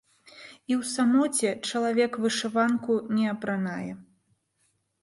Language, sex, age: Belarusian, female, 30-39